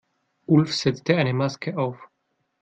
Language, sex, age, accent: German, male, 30-39, Deutschland Deutsch